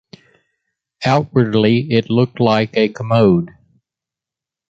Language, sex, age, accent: English, male, 70-79, United States English